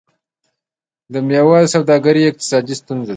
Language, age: Pashto, 19-29